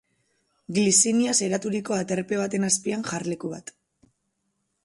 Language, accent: Basque, Mendebalekoa (Araba, Bizkaia, Gipuzkoako mendebaleko herri batzuk)